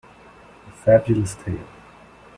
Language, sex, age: English, male, 30-39